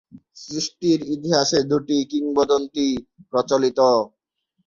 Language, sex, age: Bengali, male, 19-29